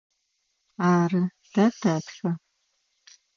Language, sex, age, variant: Adyghe, female, 30-39, Адыгабзэ (Кирил, пстэумэ зэдыряе)